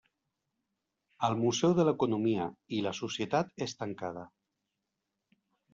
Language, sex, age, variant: Catalan, male, 40-49, Central